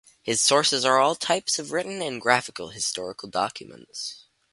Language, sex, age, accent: English, male, under 19, Canadian English